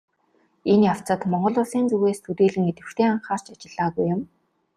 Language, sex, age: Mongolian, female, 19-29